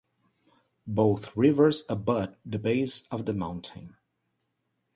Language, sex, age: English, male, 30-39